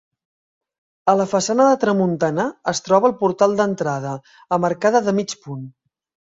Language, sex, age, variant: Catalan, male, 40-49, Central